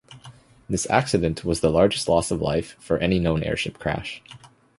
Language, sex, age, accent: English, male, 19-29, Canadian English